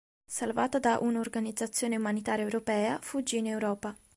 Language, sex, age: Italian, female, 19-29